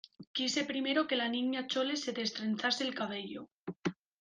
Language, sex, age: Spanish, female, 19-29